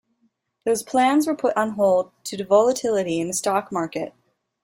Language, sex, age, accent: English, female, 19-29, United States English